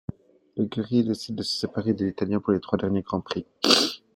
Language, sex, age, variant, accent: French, male, 30-39, Français d'Europe, Français de Suisse